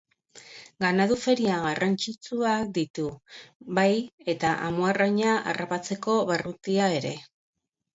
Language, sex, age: Basque, female, 40-49